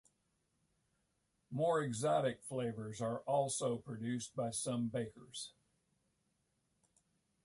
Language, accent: English, United States English